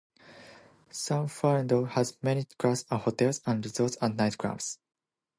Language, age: English, 19-29